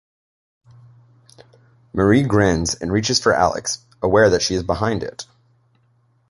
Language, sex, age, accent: English, male, 19-29, United States English